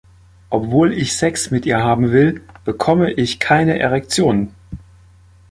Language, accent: German, Deutschland Deutsch